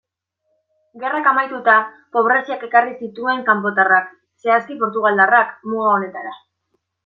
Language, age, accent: Basque, 19-29, Mendebalekoa (Araba, Bizkaia, Gipuzkoako mendebaleko herri batzuk)